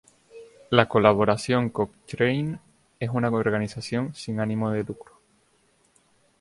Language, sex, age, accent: Spanish, male, 19-29, España: Islas Canarias